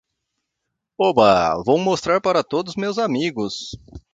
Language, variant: Portuguese, Portuguese (Brasil)